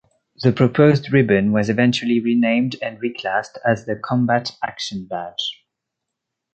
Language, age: English, 19-29